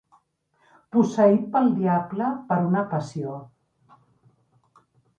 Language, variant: Catalan, Central